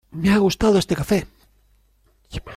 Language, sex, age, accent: Spanish, male, 50-59, España: Norte peninsular (Asturias, Castilla y León, Cantabria, País Vasco, Navarra, Aragón, La Rioja, Guadalajara, Cuenca)